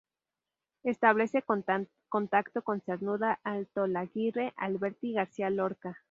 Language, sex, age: Spanish, female, 19-29